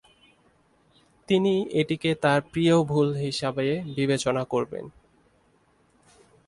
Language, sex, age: Bengali, male, 19-29